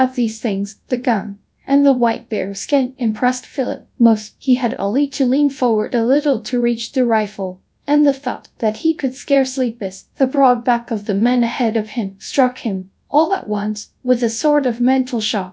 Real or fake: fake